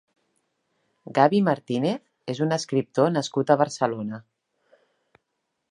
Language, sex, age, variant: Catalan, female, 40-49, Central